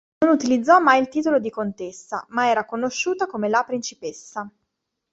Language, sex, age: Italian, female, 30-39